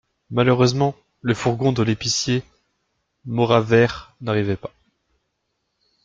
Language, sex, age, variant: French, male, 19-29, Français de métropole